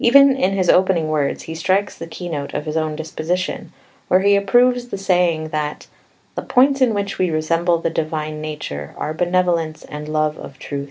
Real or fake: real